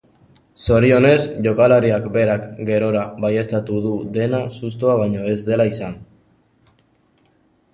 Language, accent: Basque, Erdialdekoa edo Nafarra (Gipuzkoa, Nafarroa)